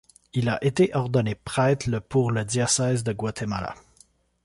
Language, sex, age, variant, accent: French, male, 30-39, Français d'Amérique du Nord, Français du Canada